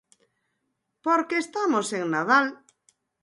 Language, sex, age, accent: Galician, female, 50-59, Atlántico (seseo e gheada)